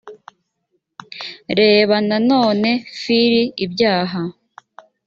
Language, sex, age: Kinyarwanda, female, 30-39